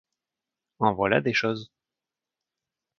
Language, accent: French, Français du Canada